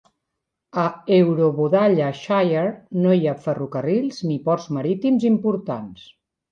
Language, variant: Catalan, Central